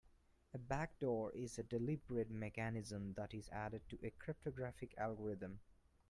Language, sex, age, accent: English, male, 19-29, India and South Asia (India, Pakistan, Sri Lanka)